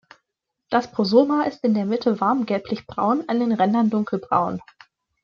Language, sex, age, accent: German, female, under 19, Deutschland Deutsch